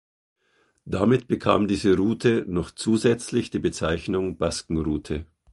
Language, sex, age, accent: German, male, 50-59, Österreichisches Deutsch